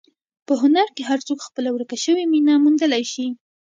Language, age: Pashto, 19-29